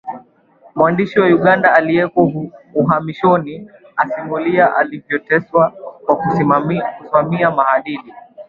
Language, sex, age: Swahili, male, 19-29